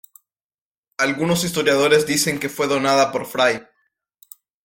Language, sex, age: Spanish, male, under 19